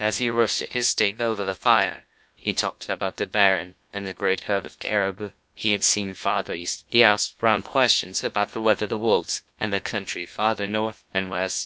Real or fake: fake